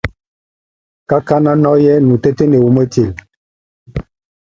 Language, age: Tunen, 40-49